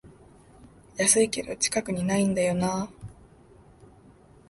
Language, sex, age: Japanese, female, 19-29